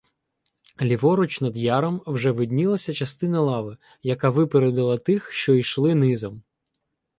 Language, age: Ukrainian, 19-29